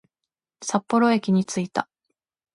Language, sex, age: Japanese, female, 19-29